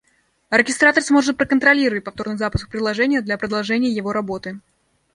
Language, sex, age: Russian, female, under 19